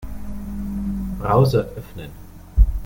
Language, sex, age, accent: German, male, 40-49, Deutschland Deutsch